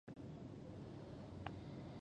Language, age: Pashto, 19-29